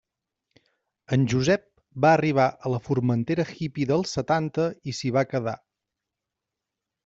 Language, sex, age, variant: Catalan, male, 30-39, Central